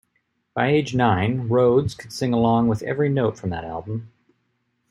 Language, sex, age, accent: English, male, 19-29, United States English